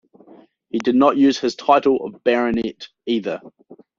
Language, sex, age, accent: English, male, 19-29, New Zealand English